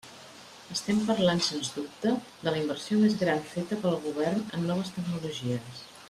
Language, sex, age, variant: Catalan, female, 50-59, Central